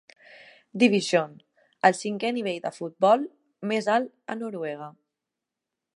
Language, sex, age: Catalan, female, 19-29